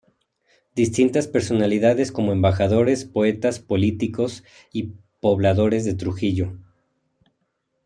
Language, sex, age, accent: Spanish, male, 30-39, México